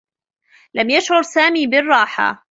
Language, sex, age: Arabic, female, 19-29